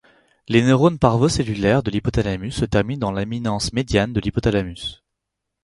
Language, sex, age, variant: French, male, 19-29, Français de métropole